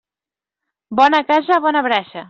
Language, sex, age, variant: Catalan, female, 19-29, Central